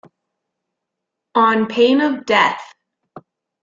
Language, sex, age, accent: English, female, 19-29, United States English